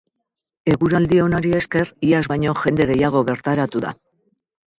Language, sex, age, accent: Basque, female, 60-69, Mendebalekoa (Araba, Bizkaia, Gipuzkoako mendebaleko herri batzuk)